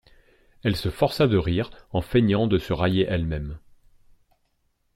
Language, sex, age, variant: French, male, 40-49, Français de métropole